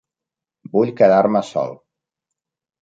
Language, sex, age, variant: Catalan, male, 40-49, Central